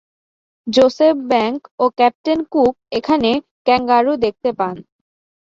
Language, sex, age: Bengali, female, 19-29